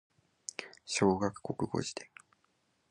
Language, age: Japanese, 19-29